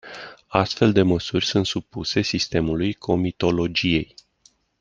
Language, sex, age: Romanian, male, 40-49